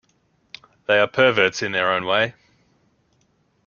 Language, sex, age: English, male, 19-29